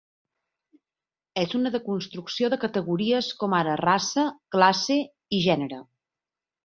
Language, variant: Catalan, Central